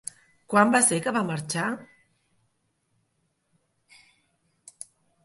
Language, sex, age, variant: Catalan, female, 40-49, Central